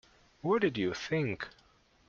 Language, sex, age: English, male, 30-39